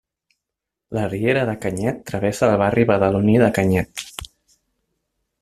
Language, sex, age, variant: Catalan, male, 30-39, Central